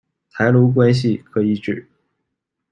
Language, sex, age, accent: Chinese, male, 19-29, 出生地：吉林省